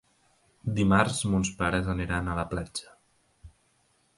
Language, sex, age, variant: Catalan, male, 19-29, Central